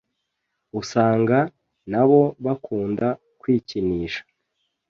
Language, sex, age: Kinyarwanda, male, 30-39